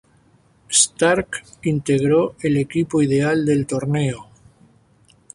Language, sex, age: Spanish, male, 70-79